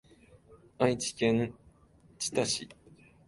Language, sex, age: Japanese, male, 19-29